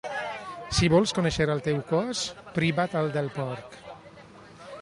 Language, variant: Catalan, Central